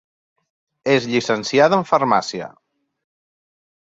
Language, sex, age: Catalan, male, 40-49